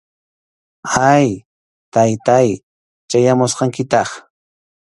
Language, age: Arequipa-La Unión Quechua, 30-39